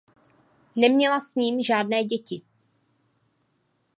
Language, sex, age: Czech, female, 30-39